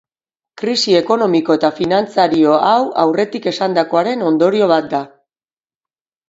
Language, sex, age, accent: Basque, female, 40-49, Mendebalekoa (Araba, Bizkaia, Gipuzkoako mendebaleko herri batzuk)